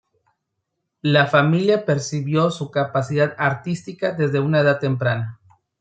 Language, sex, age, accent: Spanish, male, 30-39, México